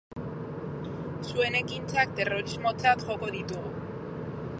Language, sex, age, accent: Basque, female, 40-49, Mendebalekoa (Araba, Bizkaia, Gipuzkoako mendebaleko herri batzuk)